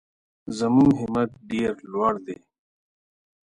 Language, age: Pashto, 30-39